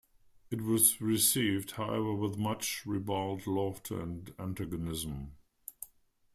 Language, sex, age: English, male, 60-69